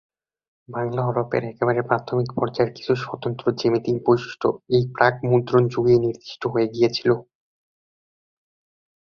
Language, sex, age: Bengali, male, 19-29